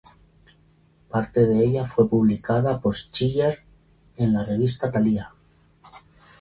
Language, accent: Spanish, España: Centro-Sur peninsular (Madrid, Toledo, Castilla-La Mancha)